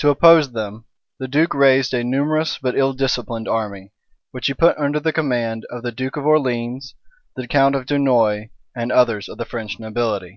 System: none